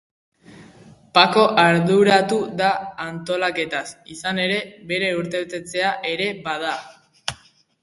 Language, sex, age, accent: Basque, female, 90+, Erdialdekoa edo Nafarra (Gipuzkoa, Nafarroa)